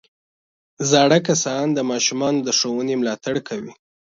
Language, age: Pashto, 19-29